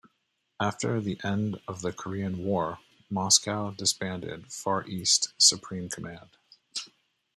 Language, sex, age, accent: English, male, 30-39, United States English